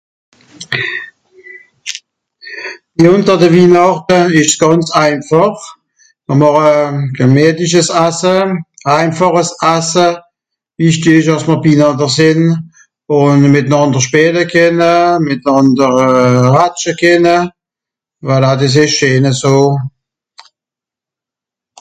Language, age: Swiss German, 60-69